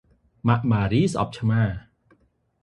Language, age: Khmer, 30-39